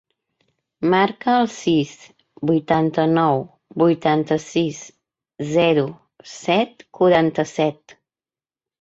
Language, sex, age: Catalan, female, 50-59